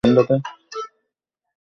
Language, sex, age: Bengali, male, under 19